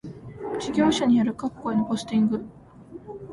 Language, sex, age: Japanese, female, 19-29